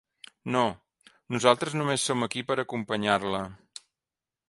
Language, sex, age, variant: Catalan, male, 40-49, Central